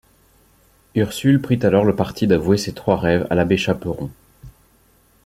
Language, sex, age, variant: French, male, 40-49, Français de métropole